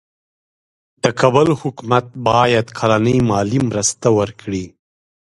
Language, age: Pashto, 30-39